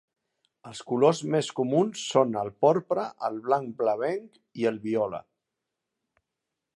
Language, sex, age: Catalan, male, 50-59